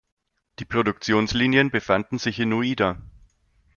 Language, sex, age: German, male, 30-39